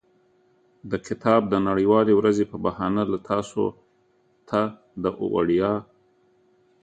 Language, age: Pashto, 50-59